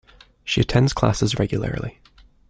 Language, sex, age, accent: English, male, 19-29, Canadian English